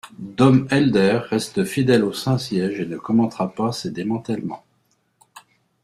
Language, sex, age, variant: French, male, 50-59, Français de métropole